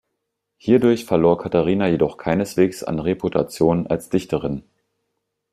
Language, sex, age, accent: German, male, 30-39, Deutschland Deutsch